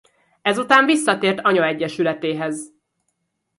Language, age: Hungarian, 30-39